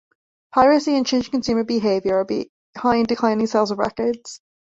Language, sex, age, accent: English, female, 19-29, England English